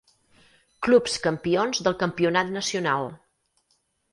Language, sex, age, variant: Catalan, female, 50-59, Central